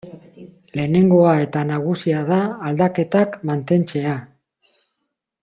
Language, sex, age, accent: Basque, male, 50-59, Mendebalekoa (Araba, Bizkaia, Gipuzkoako mendebaleko herri batzuk)